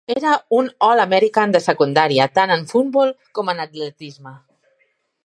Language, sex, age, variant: Catalan, female, 40-49, Central